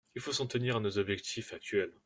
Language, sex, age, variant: French, male, under 19, Français de métropole